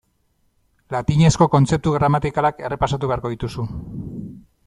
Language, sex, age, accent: Basque, male, 40-49, Mendebalekoa (Araba, Bizkaia, Gipuzkoako mendebaleko herri batzuk)